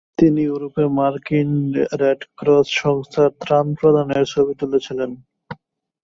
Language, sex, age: Bengali, male, 19-29